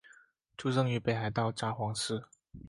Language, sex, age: Chinese, male, 19-29